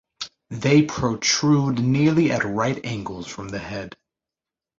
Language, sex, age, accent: English, male, 19-29, United States English